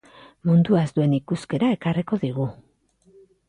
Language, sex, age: Basque, female, 40-49